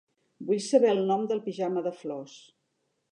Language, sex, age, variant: Catalan, female, 60-69, Central